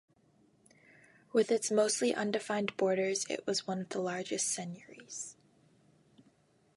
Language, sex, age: English, female, 19-29